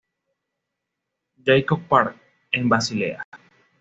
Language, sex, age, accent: Spanish, male, 19-29, Caribe: Cuba, Venezuela, Puerto Rico, República Dominicana, Panamá, Colombia caribeña, México caribeño, Costa del golfo de México